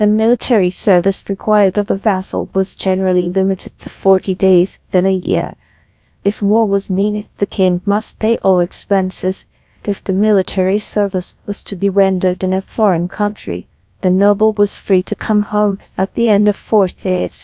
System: TTS, GlowTTS